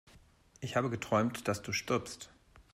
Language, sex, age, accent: German, male, 40-49, Deutschland Deutsch